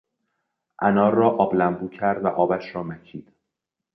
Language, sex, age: Persian, male, 19-29